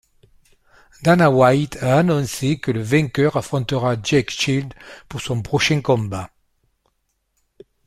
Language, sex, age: French, male, 70-79